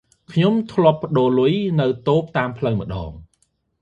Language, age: Khmer, 30-39